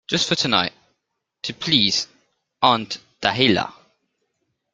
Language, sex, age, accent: English, male, under 19, England English